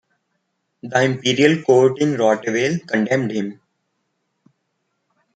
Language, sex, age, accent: English, male, 19-29, India and South Asia (India, Pakistan, Sri Lanka)